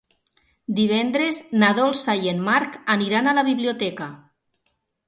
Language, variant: Catalan, Nord-Occidental